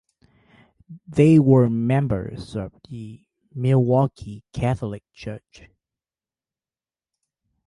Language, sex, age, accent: English, male, 19-29, Canadian English